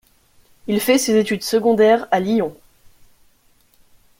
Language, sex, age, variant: French, female, 19-29, Français de métropole